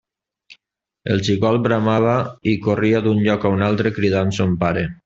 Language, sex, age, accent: Catalan, male, 40-49, valencià